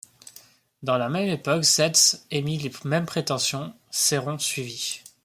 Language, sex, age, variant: French, male, 19-29, Français de métropole